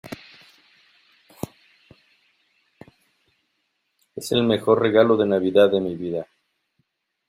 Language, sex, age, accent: Spanish, male, 50-59, México